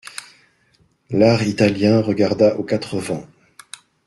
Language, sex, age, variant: French, male, 50-59, Français de métropole